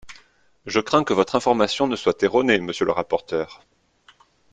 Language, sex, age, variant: French, male, 30-39, Français de métropole